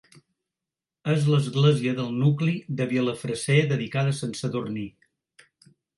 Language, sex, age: Catalan, male, 60-69